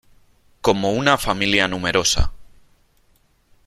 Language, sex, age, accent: Spanish, male, 30-39, España: Norte peninsular (Asturias, Castilla y León, Cantabria, País Vasco, Navarra, Aragón, La Rioja, Guadalajara, Cuenca)